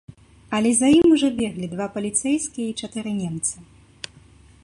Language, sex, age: Belarusian, female, 19-29